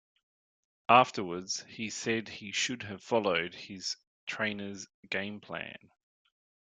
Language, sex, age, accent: English, male, 30-39, Australian English